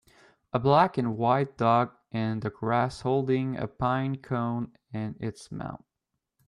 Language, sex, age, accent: English, male, 19-29, Canadian English